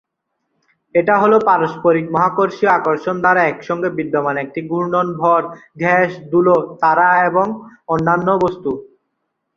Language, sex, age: Bengali, male, 19-29